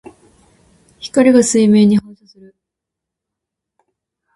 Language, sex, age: Japanese, female, 19-29